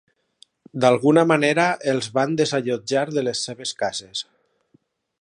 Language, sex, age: Catalan, male, 30-39